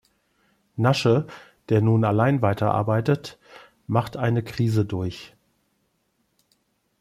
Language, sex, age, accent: German, male, 50-59, Deutschland Deutsch